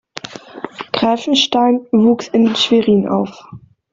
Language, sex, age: German, female, under 19